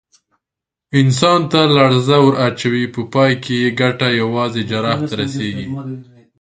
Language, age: Pashto, 30-39